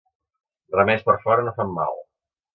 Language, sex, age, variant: Catalan, male, 60-69, Central